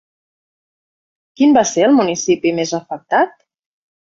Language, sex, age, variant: Catalan, female, 50-59, Central